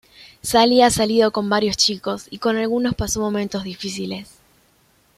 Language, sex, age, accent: Spanish, female, 19-29, Rioplatense: Argentina, Uruguay, este de Bolivia, Paraguay